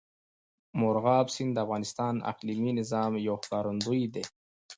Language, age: Pashto, 40-49